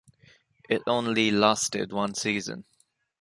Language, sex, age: English, male, 19-29